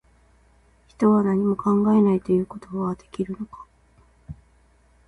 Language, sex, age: Japanese, female, 30-39